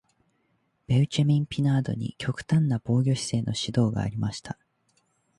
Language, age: Japanese, 19-29